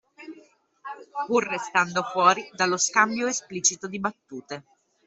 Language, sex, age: Italian, female, 30-39